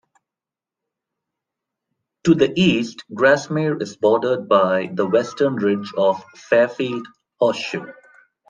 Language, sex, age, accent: English, male, 30-39, India and South Asia (India, Pakistan, Sri Lanka)